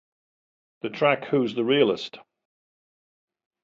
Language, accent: English, England English